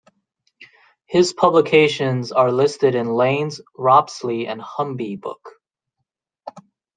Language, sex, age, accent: English, male, 30-39, United States English